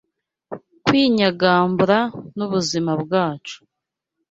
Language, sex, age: Kinyarwanda, female, 19-29